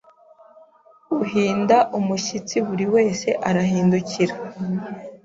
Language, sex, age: Kinyarwanda, female, 19-29